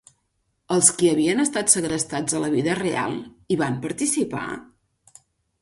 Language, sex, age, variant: Catalan, female, 40-49, Septentrional